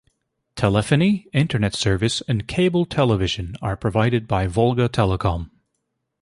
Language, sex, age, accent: English, male, 19-29, United States English